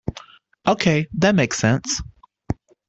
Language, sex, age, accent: English, male, 30-39, United States English